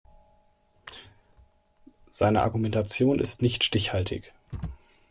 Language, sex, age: German, male, 19-29